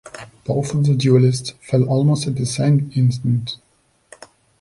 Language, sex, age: English, male, 30-39